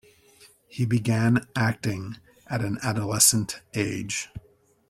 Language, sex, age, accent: English, male, 30-39, United States English